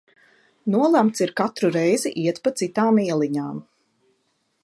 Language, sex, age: Latvian, female, 40-49